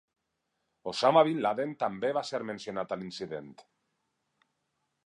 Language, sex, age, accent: Catalan, male, 40-49, valencià